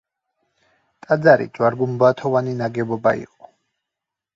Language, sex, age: Georgian, male, 30-39